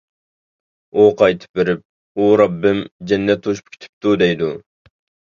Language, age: Uyghur, 19-29